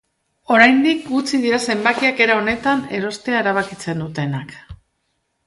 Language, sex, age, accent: Basque, female, 50-59, Mendebalekoa (Araba, Bizkaia, Gipuzkoako mendebaleko herri batzuk)